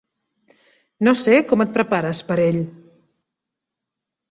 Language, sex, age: Catalan, female, 50-59